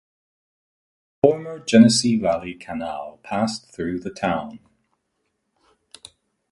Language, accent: English, England English